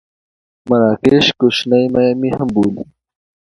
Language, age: Pashto, 19-29